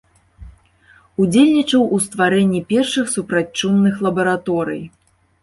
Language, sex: Belarusian, female